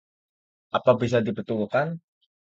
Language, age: Indonesian, 19-29